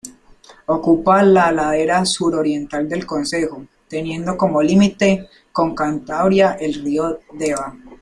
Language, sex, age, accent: Spanish, male, under 19, Andino-Pacífico: Colombia, Perú, Ecuador, oeste de Bolivia y Venezuela andina